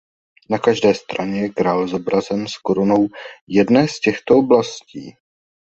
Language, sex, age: Czech, male, 30-39